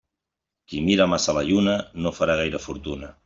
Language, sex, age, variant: Catalan, male, 40-49, Central